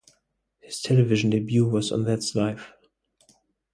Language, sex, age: English, male, 19-29